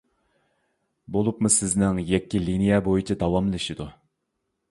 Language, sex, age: Uyghur, male, 30-39